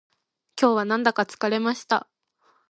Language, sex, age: Japanese, female, 19-29